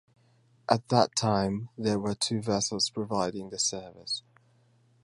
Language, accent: English, United States English